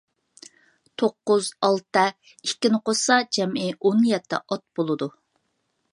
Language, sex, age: Uyghur, female, 40-49